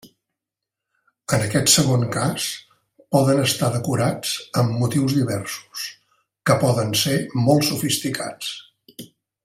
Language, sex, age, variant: Catalan, male, 60-69, Central